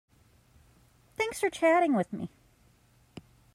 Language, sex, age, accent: English, female, 30-39, United States English